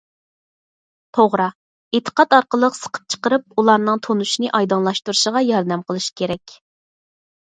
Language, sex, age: Uyghur, female, 30-39